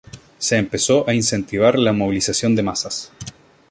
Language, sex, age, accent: Spanish, male, 19-29, Chileno: Chile, Cuyo